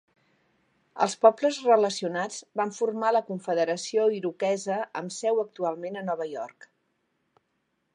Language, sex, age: Catalan, female, 50-59